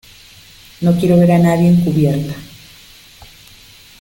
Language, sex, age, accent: Spanish, female, 40-49, Caribe: Cuba, Venezuela, Puerto Rico, República Dominicana, Panamá, Colombia caribeña, México caribeño, Costa del golfo de México